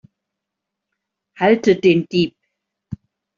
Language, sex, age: German, female, 60-69